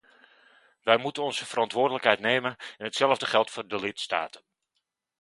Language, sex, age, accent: Dutch, male, 40-49, Nederlands Nederlands